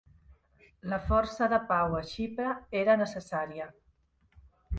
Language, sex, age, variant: Catalan, female, 50-59, Central